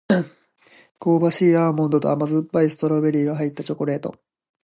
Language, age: Japanese, 19-29